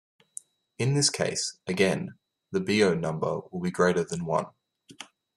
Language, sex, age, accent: English, male, 30-39, Australian English